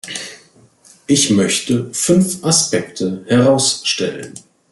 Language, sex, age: German, male, 40-49